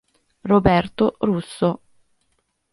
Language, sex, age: Italian, female, 30-39